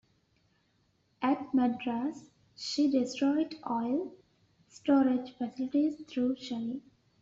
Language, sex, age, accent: English, female, 19-29, England English